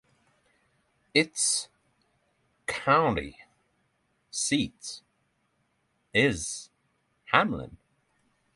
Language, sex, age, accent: English, male, 30-39, United States English